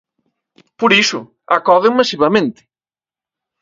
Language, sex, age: Galician, male, 40-49